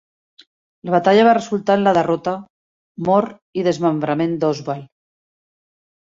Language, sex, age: Catalan, female, 50-59